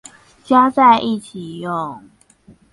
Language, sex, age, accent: Chinese, female, under 19, 出生地：新北市